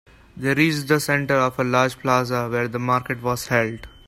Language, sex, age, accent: English, male, 19-29, India and South Asia (India, Pakistan, Sri Lanka)